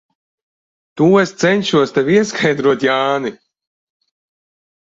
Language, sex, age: Latvian, male, 30-39